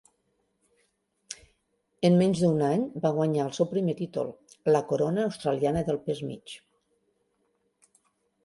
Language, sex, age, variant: Catalan, female, 50-59, Central